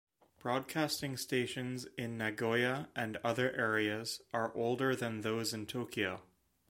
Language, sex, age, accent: English, male, 19-29, Canadian English